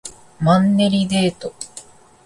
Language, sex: Japanese, female